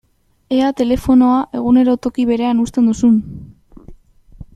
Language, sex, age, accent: Basque, female, under 19, Mendebalekoa (Araba, Bizkaia, Gipuzkoako mendebaleko herri batzuk)